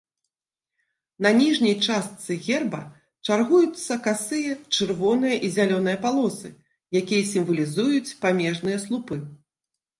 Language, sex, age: Belarusian, female, 40-49